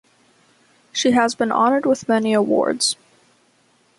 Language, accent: English, Canadian English